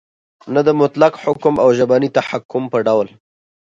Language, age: Pashto, 30-39